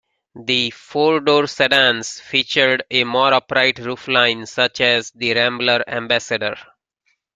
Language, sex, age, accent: English, male, 40-49, United States English